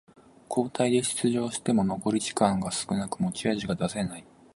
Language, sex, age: Japanese, male, 19-29